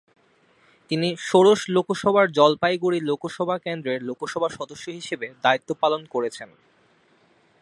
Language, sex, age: Bengali, male, 19-29